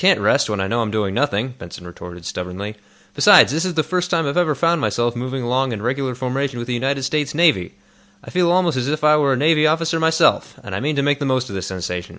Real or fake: real